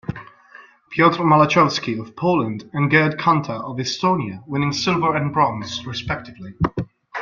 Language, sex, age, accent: English, male, 19-29, United States English